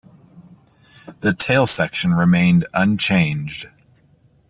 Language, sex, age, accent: English, male, 30-39, United States English